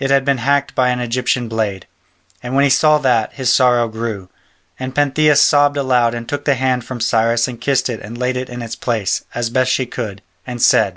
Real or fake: real